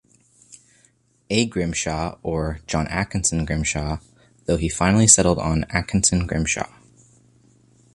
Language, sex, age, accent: English, male, 19-29, Canadian English